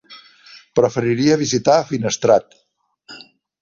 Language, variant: Catalan, Central